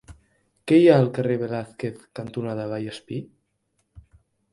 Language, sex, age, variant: Catalan, male, 19-29, Central